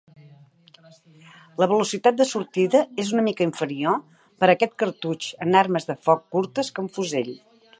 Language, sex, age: Catalan, female, 60-69